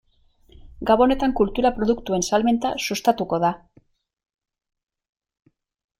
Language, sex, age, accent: Basque, female, 40-49, Erdialdekoa edo Nafarra (Gipuzkoa, Nafarroa)